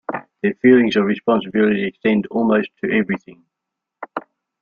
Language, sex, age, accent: English, male, 70-79, Australian English